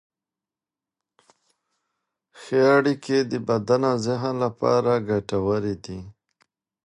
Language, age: Pashto, 19-29